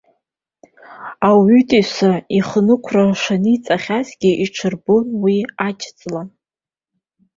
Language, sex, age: Abkhazian, female, 30-39